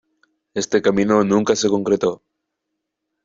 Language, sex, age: Spanish, male, 19-29